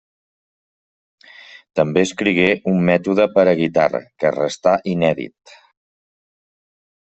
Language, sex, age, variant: Catalan, male, 40-49, Central